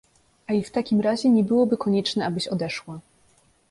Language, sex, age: Polish, female, 19-29